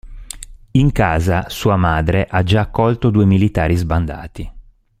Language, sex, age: Italian, male, 40-49